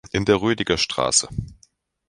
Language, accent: German, Deutschland Deutsch